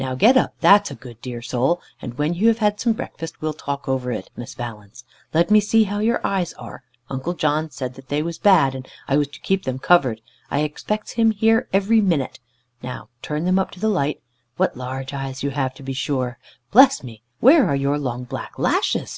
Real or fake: real